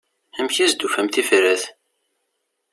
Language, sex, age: Kabyle, male, 30-39